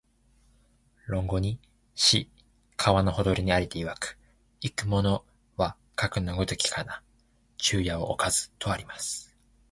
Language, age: Japanese, 19-29